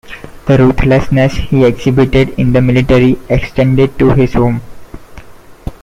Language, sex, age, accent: English, male, 19-29, India and South Asia (India, Pakistan, Sri Lanka)